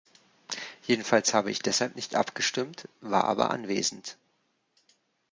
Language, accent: German, Deutschland Deutsch